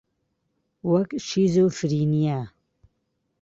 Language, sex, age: Central Kurdish, female, 30-39